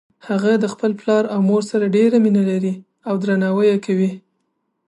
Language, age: Pashto, 19-29